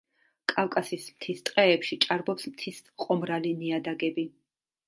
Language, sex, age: Georgian, female, 30-39